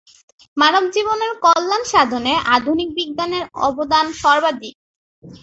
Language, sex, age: Bengali, female, under 19